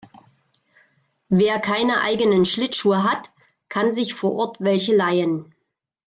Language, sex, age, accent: German, female, 40-49, Deutschland Deutsch